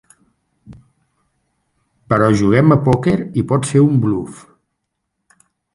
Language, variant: Catalan, Central